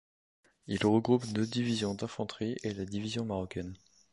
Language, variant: French, Français de métropole